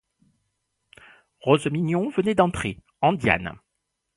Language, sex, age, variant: French, male, 40-49, Français de métropole